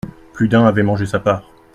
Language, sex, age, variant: French, male, 30-39, Français de métropole